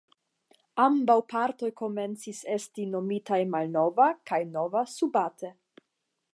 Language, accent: Esperanto, Internacia